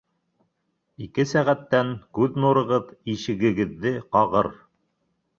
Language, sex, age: Bashkir, male, 30-39